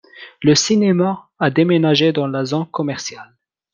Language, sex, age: French, male, 19-29